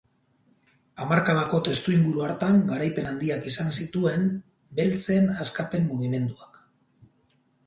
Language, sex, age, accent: Basque, male, 40-49, Mendebalekoa (Araba, Bizkaia, Gipuzkoako mendebaleko herri batzuk)